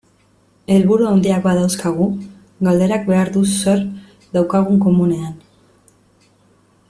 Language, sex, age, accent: Basque, female, 30-39, Mendebalekoa (Araba, Bizkaia, Gipuzkoako mendebaleko herri batzuk)